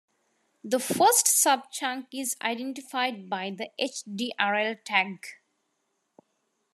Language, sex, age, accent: English, female, 19-29, India and South Asia (India, Pakistan, Sri Lanka)